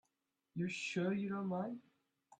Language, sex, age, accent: English, male, 19-29, Southern African (South Africa, Zimbabwe, Namibia)